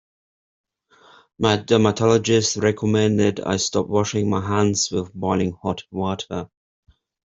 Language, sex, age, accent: English, male, 40-49, England English